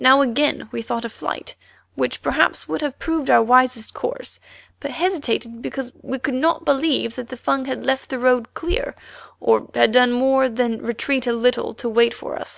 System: none